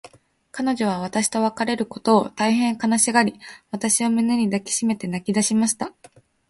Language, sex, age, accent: Japanese, female, under 19, 標準語